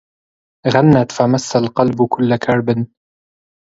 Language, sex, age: Arabic, male, 19-29